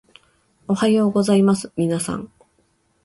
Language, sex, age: Japanese, female, 40-49